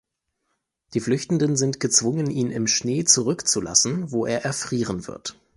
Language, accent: German, Deutschland Deutsch